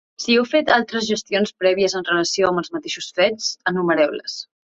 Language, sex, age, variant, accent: Catalan, female, 19-29, Central, Barceloní